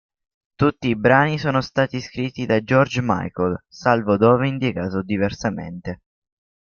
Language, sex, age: Italian, male, under 19